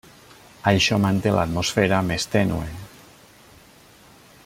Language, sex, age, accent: Catalan, male, 40-49, valencià